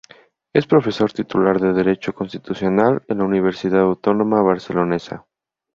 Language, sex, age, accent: Spanish, male, 19-29, México